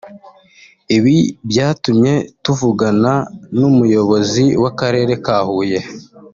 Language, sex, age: Kinyarwanda, male, 19-29